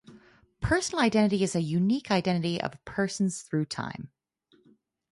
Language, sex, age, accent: English, female, 40-49, United States English